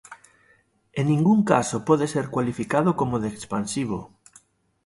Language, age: Galician, 40-49